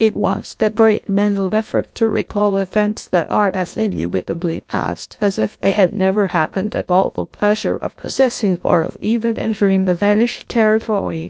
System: TTS, GlowTTS